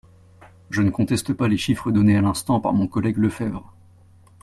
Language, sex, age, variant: French, male, 30-39, Français de métropole